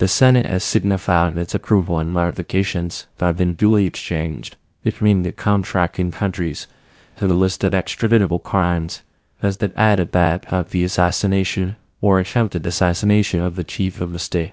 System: TTS, VITS